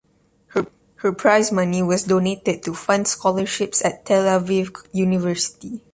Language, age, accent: English, under 19, United States English